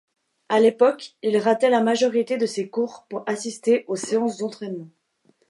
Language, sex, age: French, female, 19-29